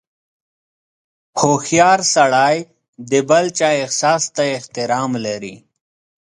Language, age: Pashto, 30-39